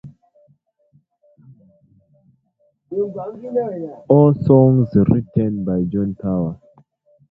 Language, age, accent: English, 19-29, United States English